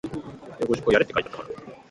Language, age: English, 19-29